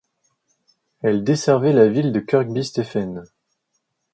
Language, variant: French, Français de métropole